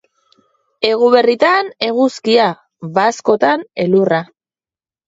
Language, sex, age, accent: Basque, female, 40-49, Erdialdekoa edo Nafarra (Gipuzkoa, Nafarroa)